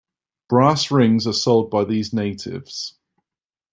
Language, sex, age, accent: English, male, 30-39, England English